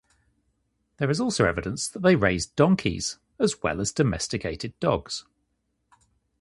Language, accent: English, England English